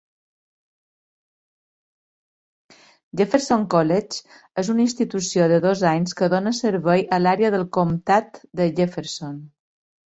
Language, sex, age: Catalan, female, 50-59